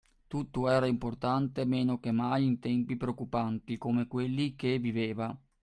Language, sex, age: Italian, male, 40-49